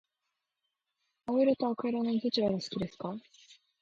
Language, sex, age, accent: Japanese, female, 19-29, 標準語